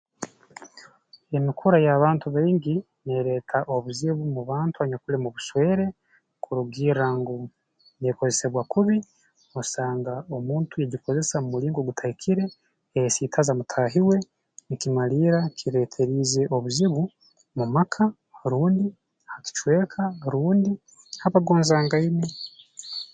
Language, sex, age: Tooro, male, 19-29